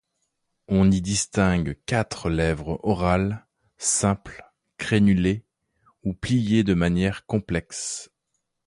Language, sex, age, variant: French, male, 30-39, Français de métropole